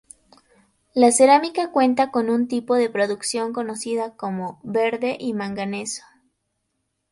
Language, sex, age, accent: Spanish, female, 19-29, México